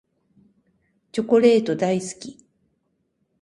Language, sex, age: Japanese, female, 60-69